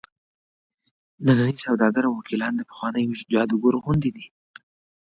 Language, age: Pashto, 19-29